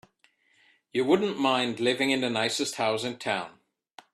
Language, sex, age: English, male, 30-39